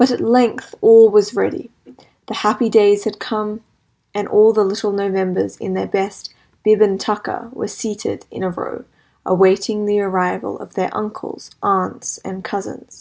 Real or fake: real